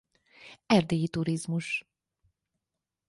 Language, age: Hungarian, 50-59